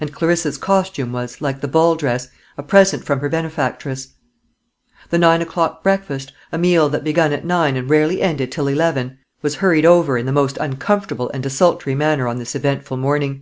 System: none